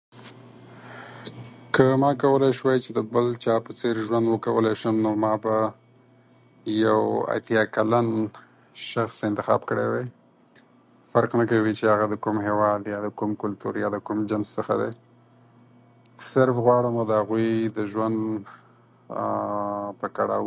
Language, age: Pashto, 19-29